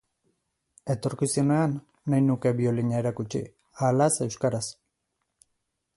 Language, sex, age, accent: Basque, male, 30-39, Erdialdekoa edo Nafarra (Gipuzkoa, Nafarroa)